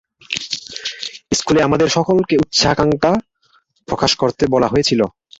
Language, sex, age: Bengali, male, 19-29